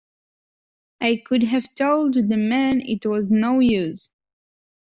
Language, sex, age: English, female, 19-29